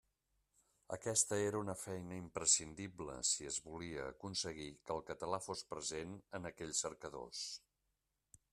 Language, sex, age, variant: Catalan, male, 50-59, Central